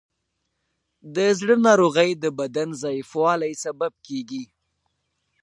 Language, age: Pashto, 19-29